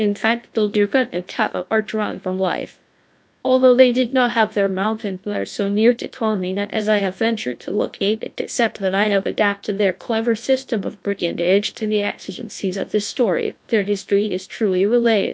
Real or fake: fake